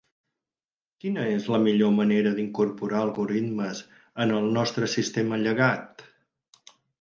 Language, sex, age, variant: Catalan, male, 60-69, Central